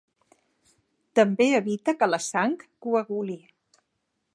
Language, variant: Catalan, Central